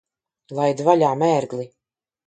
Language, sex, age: Latvian, female, 40-49